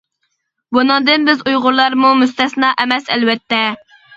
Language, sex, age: Uyghur, female, under 19